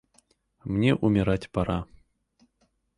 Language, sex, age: Russian, male, 30-39